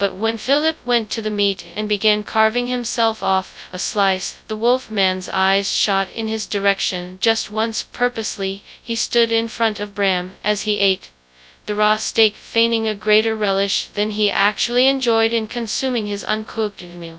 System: TTS, FastPitch